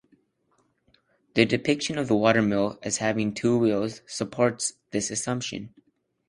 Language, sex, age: English, male, under 19